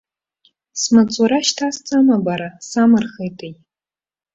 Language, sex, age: Abkhazian, female, 19-29